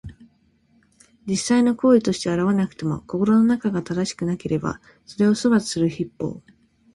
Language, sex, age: Japanese, female, 19-29